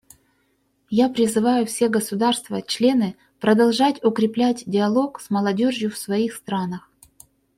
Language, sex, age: Russian, female, 40-49